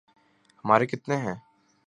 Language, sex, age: Urdu, male, 19-29